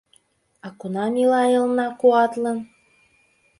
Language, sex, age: Mari, female, 19-29